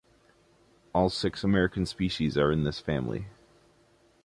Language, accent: English, United States English